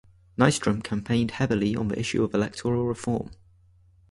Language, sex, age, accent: English, male, 19-29, England English